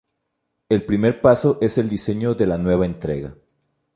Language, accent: Spanish, México